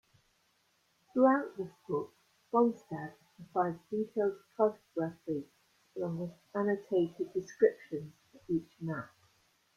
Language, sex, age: English, female, 60-69